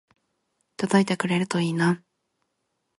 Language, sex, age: Japanese, female, 19-29